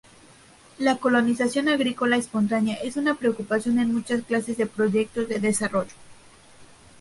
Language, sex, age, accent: Spanish, female, 19-29, México